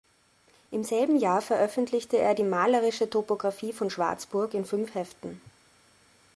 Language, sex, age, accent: German, female, 30-39, Österreichisches Deutsch